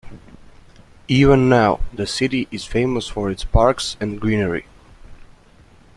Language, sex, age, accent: English, male, 19-29, United States English